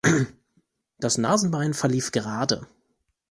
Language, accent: German, Deutschland Deutsch